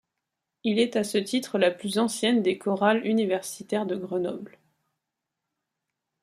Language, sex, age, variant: French, female, 30-39, Français de métropole